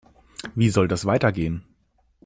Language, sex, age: German, male, 19-29